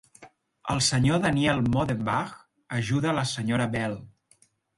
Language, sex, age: Catalan, male, 40-49